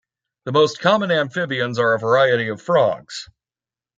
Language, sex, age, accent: English, male, 30-39, United States English